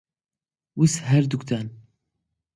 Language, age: Central Kurdish, 19-29